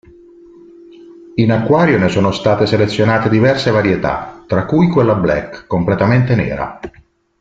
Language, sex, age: Italian, male, 50-59